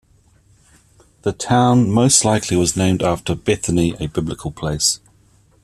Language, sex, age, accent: English, male, 40-49, New Zealand English